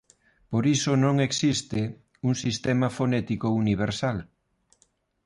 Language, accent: Galician, Neofalante